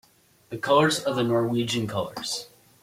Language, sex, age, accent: English, male, under 19, United States English